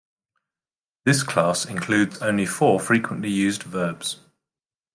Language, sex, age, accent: English, male, 40-49, England English